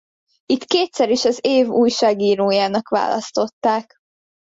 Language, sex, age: Hungarian, female, under 19